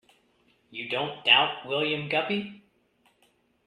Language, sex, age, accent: English, male, 30-39, United States English